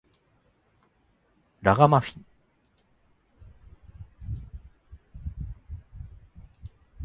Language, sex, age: Japanese, male, 40-49